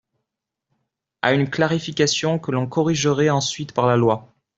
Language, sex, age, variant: French, male, 19-29, Français de métropole